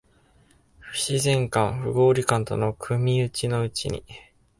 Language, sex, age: Japanese, male, 19-29